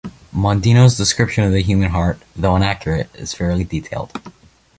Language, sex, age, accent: English, male, under 19, Canadian English